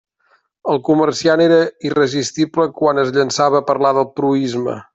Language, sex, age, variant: Catalan, male, 30-39, Central